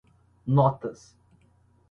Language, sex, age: Portuguese, male, under 19